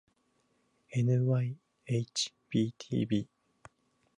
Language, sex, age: Japanese, male, 19-29